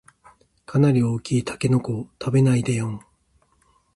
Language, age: Japanese, 50-59